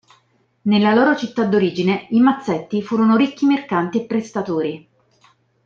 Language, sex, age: Italian, female, 30-39